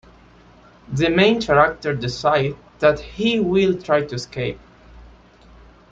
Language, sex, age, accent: English, male, 19-29, United States English